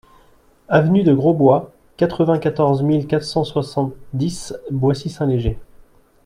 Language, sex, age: French, male, 30-39